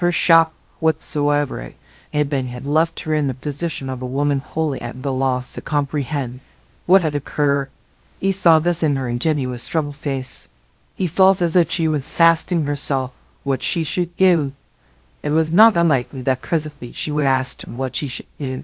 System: TTS, VITS